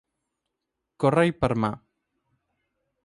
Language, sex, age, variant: Catalan, male, 19-29, Central